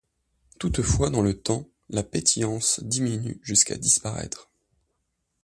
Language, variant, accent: French, Français d'Europe, Français de l'est de la France